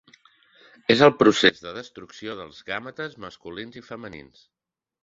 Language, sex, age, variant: Catalan, male, 30-39, Central